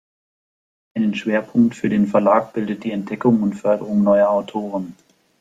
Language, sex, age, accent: German, male, 30-39, Deutschland Deutsch